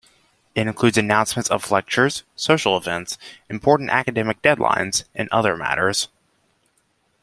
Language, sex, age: English, male, under 19